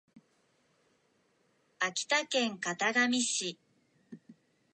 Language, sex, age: Japanese, male, 19-29